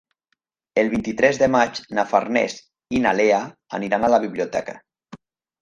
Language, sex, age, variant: Catalan, male, 40-49, Nord-Occidental